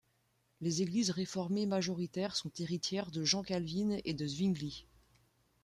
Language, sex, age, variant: French, female, 19-29, Français de métropole